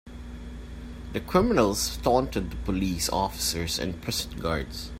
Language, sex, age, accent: English, male, 40-49, Filipino